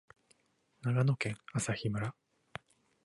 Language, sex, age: Japanese, male, 19-29